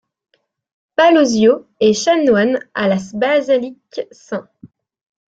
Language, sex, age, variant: French, female, 19-29, Français de métropole